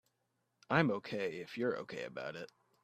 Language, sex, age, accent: English, male, under 19, United States English